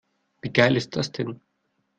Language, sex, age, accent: German, male, 30-39, Deutschland Deutsch